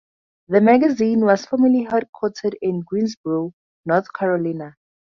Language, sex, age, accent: English, female, under 19, Southern African (South Africa, Zimbabwe, Namibia)